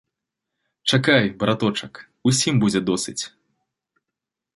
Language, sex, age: Belarusian, male, 19-29